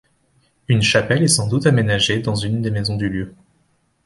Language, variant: French, Français de métropole